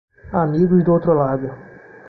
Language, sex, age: Portuguese, male, 30-39